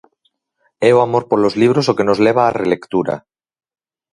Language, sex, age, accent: Galician, male, 40-49, Oriental (común en zona oriental)